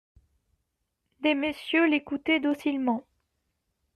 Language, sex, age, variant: French, female, 19-29, Français de métropole